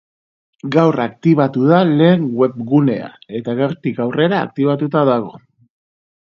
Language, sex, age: Basque, male, 30-39